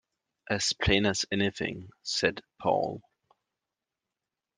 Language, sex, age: English, male, 19-29